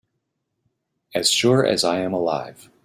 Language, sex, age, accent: English, male, 40-49, United States English